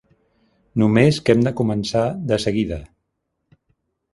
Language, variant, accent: Catalan, Central, central